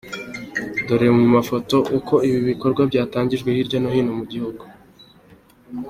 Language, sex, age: Kinyarwanda, male, 19-29